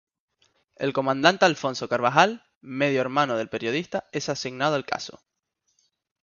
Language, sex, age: Spanish, male, 19-29